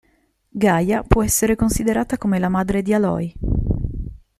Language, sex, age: Italian, female, 30-39